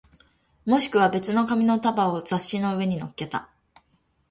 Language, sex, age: Japanese, female, 19-29